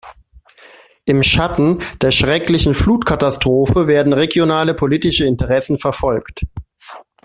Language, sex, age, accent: German, male, 30-39, Deutschland Deutsch